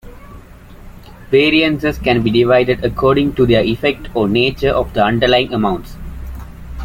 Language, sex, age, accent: English, male, under 19, England English